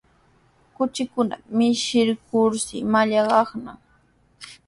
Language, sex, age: Sihuas Ancash Quechua, female, 19-29